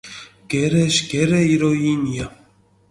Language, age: Mingrelian, 30-39